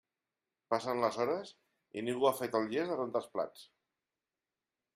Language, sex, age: Catalan, male, 50-59